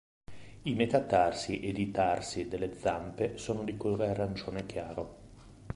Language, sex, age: Italian, male, 40-49